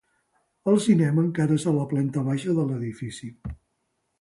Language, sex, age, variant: Catalan, male, 60-69, Central